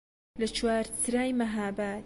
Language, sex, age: Central Kurdish, female, 19-29